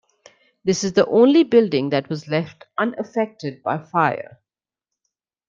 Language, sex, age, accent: English, female, 40-49, India and South Asia (India, Pakistan, Sri Lanka)